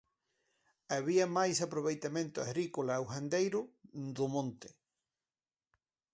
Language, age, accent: Galician, 50-59, Atlántico (seseo e gheada)